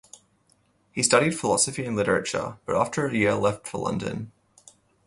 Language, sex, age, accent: English, male, 19-29, Australian English